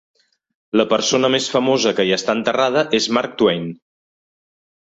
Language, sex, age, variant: Catalan, male, 40-49, Central